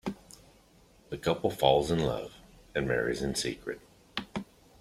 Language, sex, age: English, male, 50-59